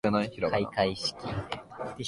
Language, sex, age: Japanese, male, 19-29